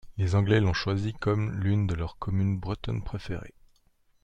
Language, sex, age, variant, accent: French, male, 30-39, Français d'Europe, Français de Suisse